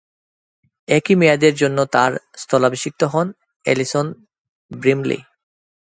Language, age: Bengali, 30-39